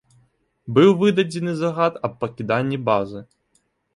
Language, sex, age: Belarusian, male, 19-29